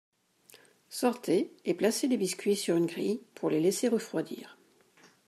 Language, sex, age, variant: French, female, 40-49, Français de métropole